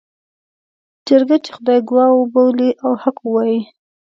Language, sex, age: Pashto, female, 19-29